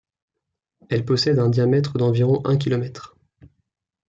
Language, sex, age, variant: French, male, 19-29, Français de métropole